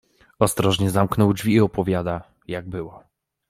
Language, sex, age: Polish, male, 90+